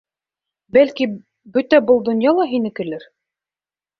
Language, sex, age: Bashkir, female, 19-29